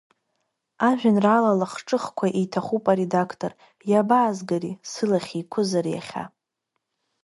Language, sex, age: Abkhazian, female, under 19